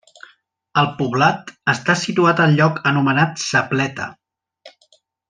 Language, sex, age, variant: Catalan, male, 40-49, Central